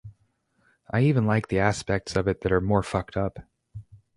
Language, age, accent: English, 30-39, United States English